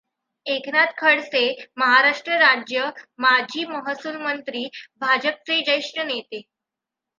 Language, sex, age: Marathi, female, under 19